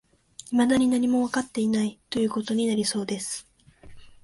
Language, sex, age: Japanese, female, 19-29